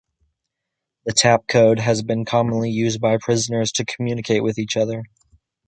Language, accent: English, United States English